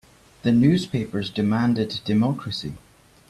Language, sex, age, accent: English, male, 19-29, Scottish English